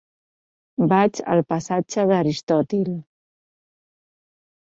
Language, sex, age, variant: Catalan, female, 40-49, Central